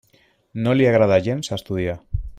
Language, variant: Catalan, Central